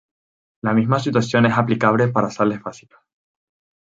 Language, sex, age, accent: Spanish, male, 19-29, España: Islas Canarias